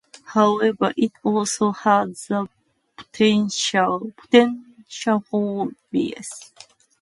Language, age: English, 19-29